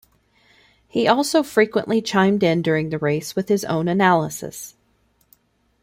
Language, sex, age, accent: English, female, 30-39, United States English